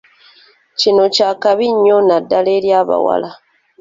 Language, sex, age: Ganda, female, 19-29